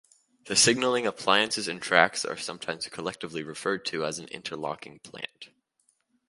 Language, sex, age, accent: English, male, under 19, United States English